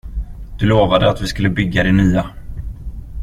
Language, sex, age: Swedish, male, 30-39